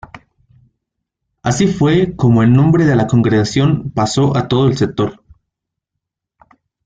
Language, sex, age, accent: Spanish, male, under 19, México